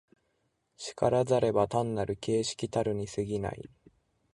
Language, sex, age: Japanese, male, 19-29